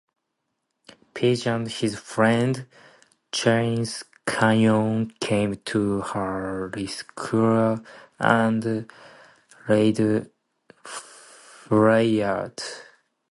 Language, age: English, 19-29